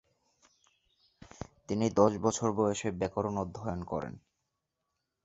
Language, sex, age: Bengali, male, 19-29